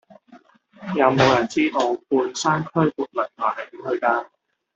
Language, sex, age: Cantonese, male, 19-29